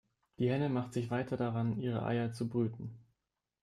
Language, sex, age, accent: German, male, 19-29, Deutschland Deutsch